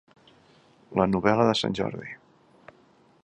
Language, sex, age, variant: Catalan, male, 50-59, Central